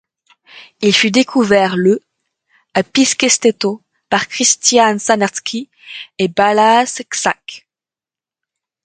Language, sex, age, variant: French, female, under 19, Français de métropole